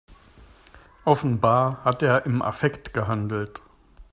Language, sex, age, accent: German, male, 50-59, Deutschland Deutsch